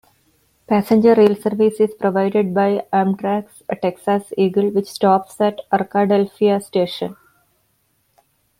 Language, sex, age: English, female, 40-49